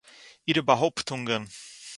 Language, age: Yiddish, under 19